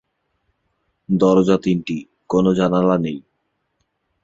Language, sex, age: Bengali, male, 19-29